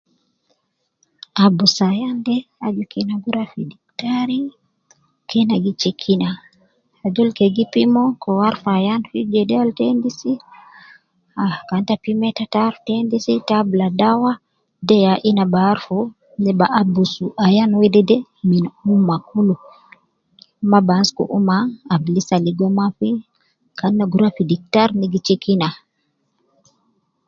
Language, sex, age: Nubi, female, 30-39